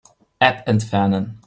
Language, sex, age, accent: German, male, 30-39, Polnisch Deutsch